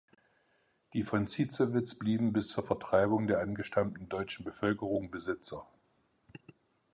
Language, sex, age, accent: German, male, 50-59, Deutschland Deutsch